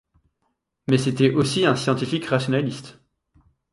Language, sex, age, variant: French, male, 19-29, Français de métropole